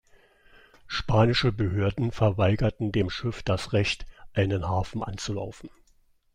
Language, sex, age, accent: German, male, 60-69, Deutschland Deutsch